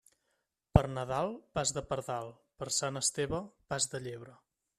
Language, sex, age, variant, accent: Catalan, male, 19-29, Central, central